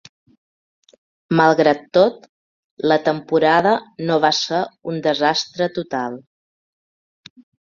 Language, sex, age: Catalan, female, 50-59